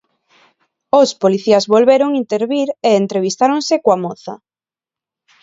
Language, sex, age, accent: Galician, female, 19-29, Neofalante